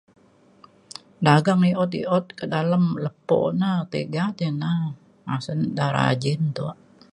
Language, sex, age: Mainstream Kenyah, female, 70-79